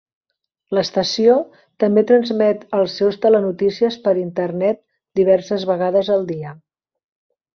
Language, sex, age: Catalan, female, 50-59